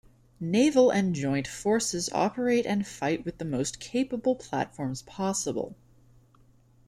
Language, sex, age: English, female, 19-29